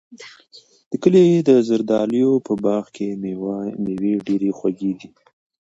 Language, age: Pashto, 19-29